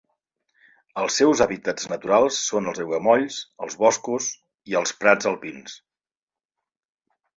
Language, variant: Catalan, Central